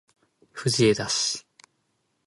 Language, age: Japanese, 19-29